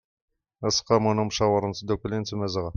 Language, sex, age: Kabyle, male, 50-59